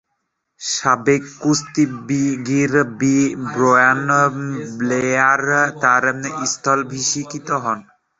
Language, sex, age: Bengali, male, 19-29